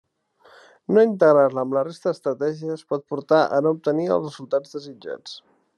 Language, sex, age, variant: Catalan, male, 30-39, Central